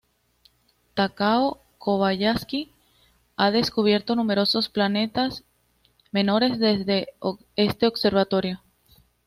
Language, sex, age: Spanish, female, 19-29